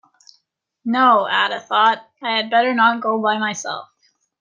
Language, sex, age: English, female, 30-39